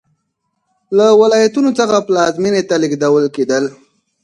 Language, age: Pashto, 19-29